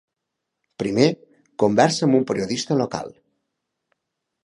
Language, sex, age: Catalan, male, 30-39